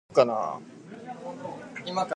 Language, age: English, 19-29